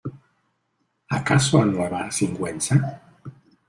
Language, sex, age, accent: Spanish, male, 40-49, México